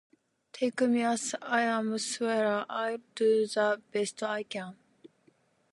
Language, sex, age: Japanese, female, 19-29